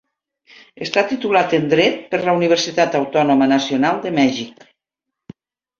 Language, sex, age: Catalan, female, 50-59